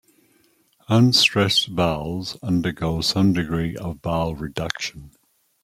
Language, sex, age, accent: English, male, 60-69, Australian English